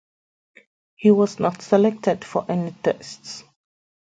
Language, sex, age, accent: English, female, 30-39, England English